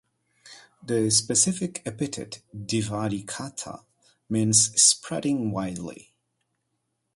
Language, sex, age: English, male, 30-39